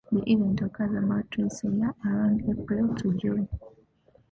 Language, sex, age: English, female, 19-29